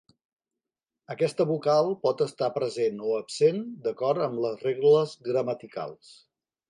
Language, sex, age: Catalan, male, 50-59